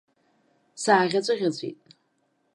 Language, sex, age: Abkhazian, female, 50-59